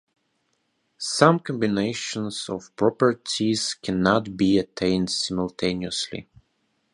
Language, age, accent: English, 19-29, Russian